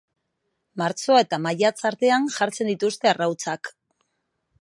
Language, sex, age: Basque, female, 40-49